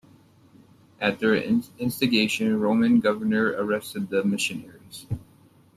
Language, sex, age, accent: English, male, 19-29, United States English